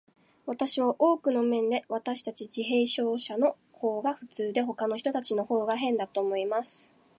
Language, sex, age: Japanese, female, 19-29